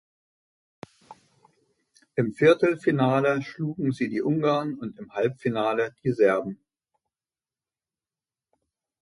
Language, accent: German, Deutschland Deutsch